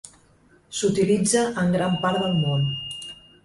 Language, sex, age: Catalan, female, 40-49